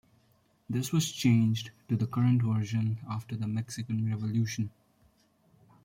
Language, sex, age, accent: English, male, 19-29, India and South Asia (India, Pakistan, Sri Lanka)